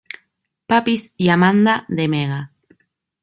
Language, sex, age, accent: Spanish, female, 19-29, Rioplatense: Argentina, Uruguay, este de Bolivia, Paraguay